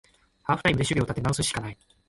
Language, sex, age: Japanese, male, 19-29